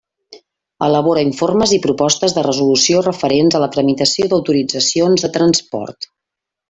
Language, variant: Catalan, Central